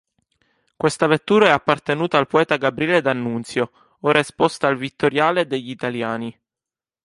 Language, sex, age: Italian, male, 19-29